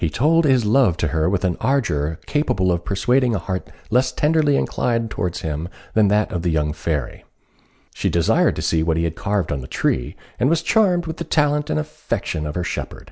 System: none